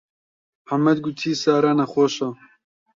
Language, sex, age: Central Kurdish, male, 19-29